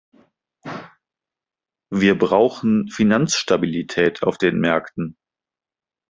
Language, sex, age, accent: German, male, 19-29, Deutschland Deutsch